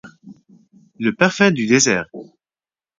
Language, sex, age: French, male, 19-29